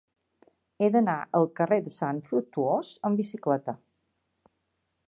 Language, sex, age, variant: Catalan, female, 60-69, Balear